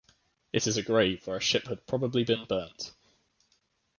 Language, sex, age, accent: English, male, 19-29, England English